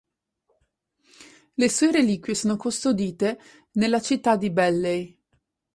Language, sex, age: Italian, female, 30-39